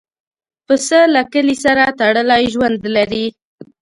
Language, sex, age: Pashto, female, 19-29